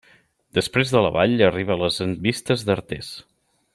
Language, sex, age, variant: Catalan, male, 30-39, Central